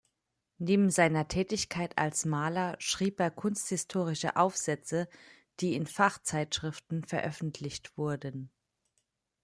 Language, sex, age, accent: German, female, 30-39, Deutschland Deutsch